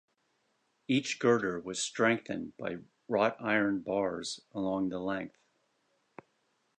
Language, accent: English, United States English